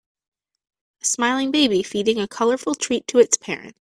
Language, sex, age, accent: English, female, 30-39, Canadian English